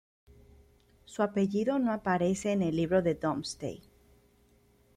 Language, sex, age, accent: Spanish, female, 30-39, Caribe: Cuba, Venezuela, Puerto Rico, República Dominicana, Panamá, Colombia caribeña, México caribeño, Costa del golfo de México